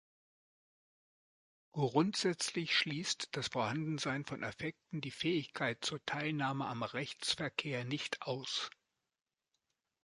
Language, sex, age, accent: German, male, 50-59, Deutschland Deutsch